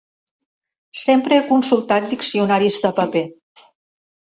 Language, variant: Catalan, Central